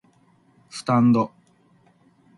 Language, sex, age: Japanese, male, 50-59